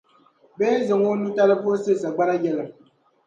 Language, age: Dagbani, 19-29